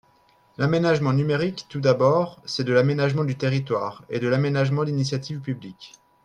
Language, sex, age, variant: French, male, 19-29, Français de métropole